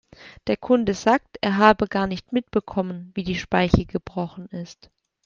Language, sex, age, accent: German, female, 30-39, Deutschland Deutsch